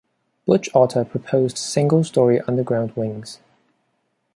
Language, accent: English, Hong Kong English